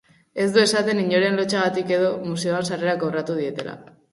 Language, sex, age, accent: Basque, female, under 19, Mendebalekoa (Araba, Bizkaia, Gipuzkoako mendebaleko herri batzuk)